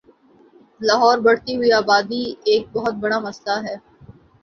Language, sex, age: Urdu, female, 19-29